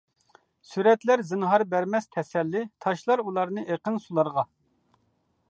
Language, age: Uyghur, 40-49